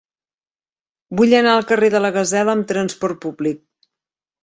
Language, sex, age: Catalan, female, 40-49